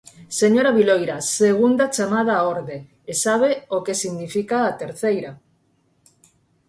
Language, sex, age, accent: Galician, female, 50-59, Normativo (estándar)